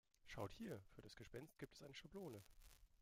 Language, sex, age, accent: German, male, 30-39, Deutschland Deutsch